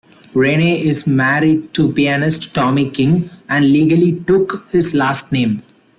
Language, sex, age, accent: English, male, 19-29, India and South Asia (India, Pakistan, Sri Lanka)